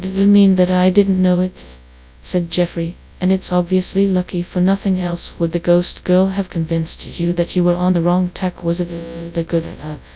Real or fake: fake